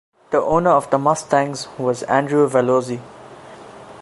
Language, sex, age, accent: English, male, under 19, Southern African (South Africa, Zimbabwe, Namibia)